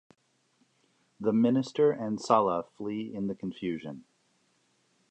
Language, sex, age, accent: English, male, 40-49, United States English